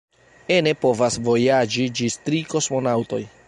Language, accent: Esperanto, Internacia